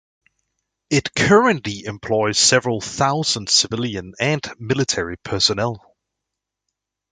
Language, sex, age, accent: English, male, 19-29, England English